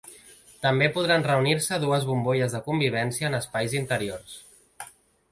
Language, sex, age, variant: Catalan, male, 30-39, Central